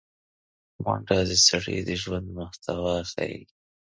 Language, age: Pashto, 19-29